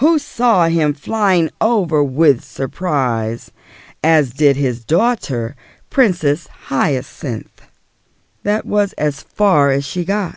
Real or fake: real